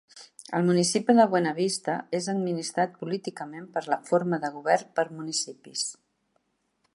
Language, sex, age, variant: Catalan, female, 60-69, Central